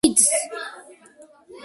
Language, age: Georgian, 30-39